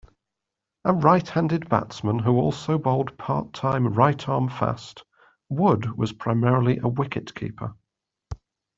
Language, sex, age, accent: English, male, 30-39, England English